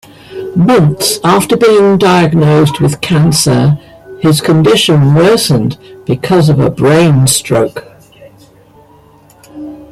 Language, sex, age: English, female, 70-79